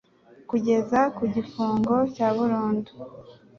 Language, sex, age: Kinyarwanda, male, 19-29